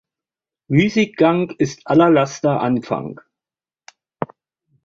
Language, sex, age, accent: German, male, 50-59, Deutschland Deutsch